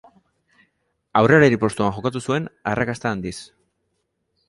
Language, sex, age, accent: Basque, female, 40-49, Erdialdekoa edo Nafarra (Gipuzkoa, Nafarroa)